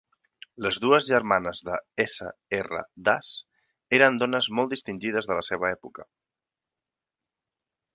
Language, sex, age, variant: Catalan, male, 30-39, Central